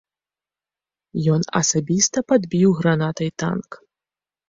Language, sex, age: Belarusian, female, 19-29